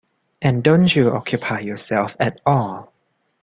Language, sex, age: English, male, 19-29